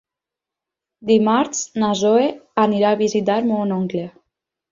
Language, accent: Catalan, valencià